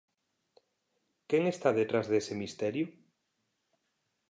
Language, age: Galician, 40-49